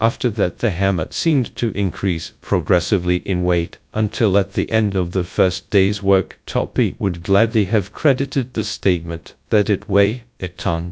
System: TTS, GradTTS